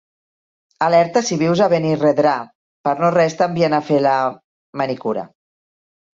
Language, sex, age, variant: Catalan, female, 40-49, Central